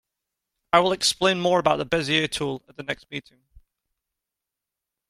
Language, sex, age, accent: English, male, 19-29, England English